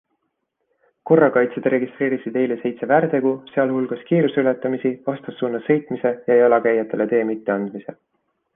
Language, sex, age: Estonian, male, 30-39